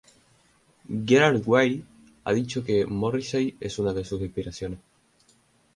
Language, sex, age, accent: Spanish, male, 19-29, España: Islas Canarias